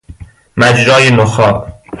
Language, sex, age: Persian, male, 19-29